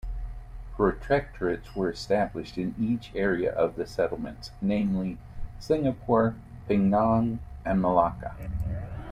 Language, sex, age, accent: English, male, 40-49, United States English